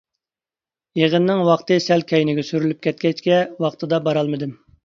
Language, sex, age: Uyghur, male, 30-39